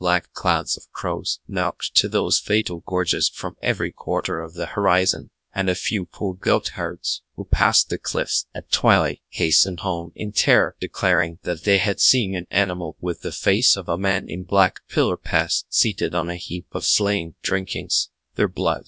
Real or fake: fake